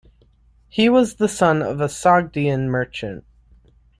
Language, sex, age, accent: English, male, 19-29, United States English